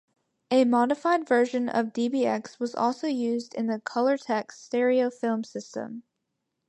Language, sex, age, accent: English, female, under 19, United States English